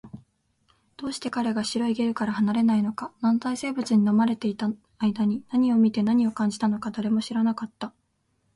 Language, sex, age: Japanese, female, 19-29